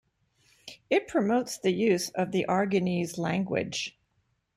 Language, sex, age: English, female, 60-69